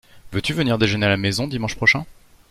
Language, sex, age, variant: French, male, 19-29, Français de métropole